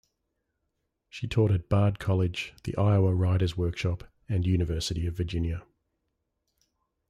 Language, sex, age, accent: English, male, 40-49, Australian English